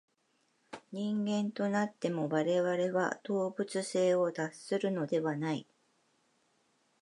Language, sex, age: Japanese, female, 50-59